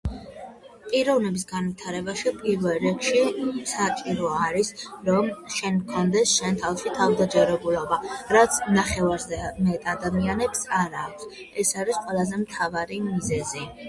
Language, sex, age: Georgian, female, under 19